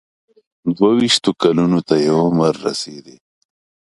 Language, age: Pashto, 19-29